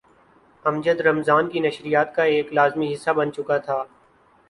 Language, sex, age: Urdu, male, 19-29